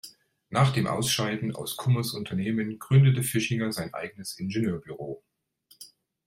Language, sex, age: German, male, 50-59